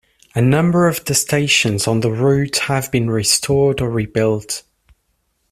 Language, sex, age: English, male, 19-29